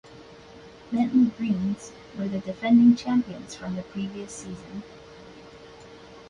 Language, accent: English, United States English